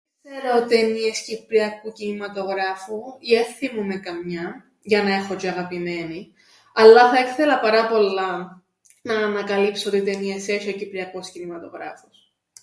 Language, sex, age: Greek, female, 19-29